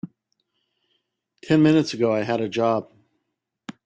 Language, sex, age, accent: English, male, 40-49, United States English